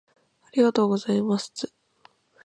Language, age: Japanese, under 19